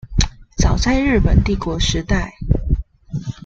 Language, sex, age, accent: Chinese, female, 19-29, 出生地：高雄市